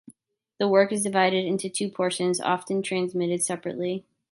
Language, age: English, 19-29